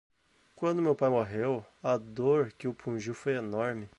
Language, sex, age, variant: Portuguese, male, 19-29, Portuguese (Brasil)